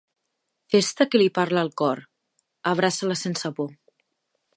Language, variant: Catalan, Central